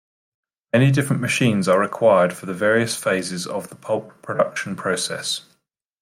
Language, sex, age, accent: English, male, 40-49, England English